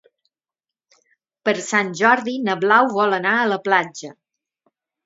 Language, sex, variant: Catalan, female, Balear